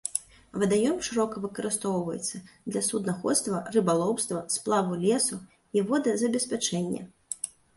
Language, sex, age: Belarusian, female, 30-39